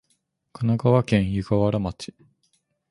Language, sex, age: Japanese, male, 19-29